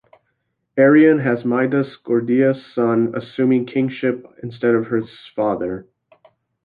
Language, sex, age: English, male, 19-29